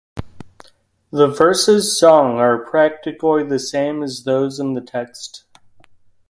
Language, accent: English, United States English